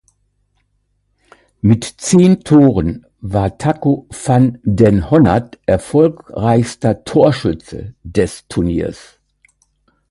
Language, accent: German, Deutschland Deutsch